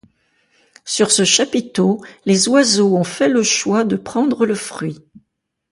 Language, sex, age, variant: French, female, 70-79, Français de métropole